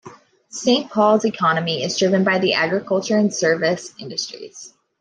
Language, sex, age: English, female, 30-39